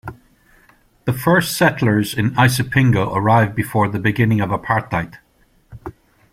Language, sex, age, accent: English, male, 50-59, Irish English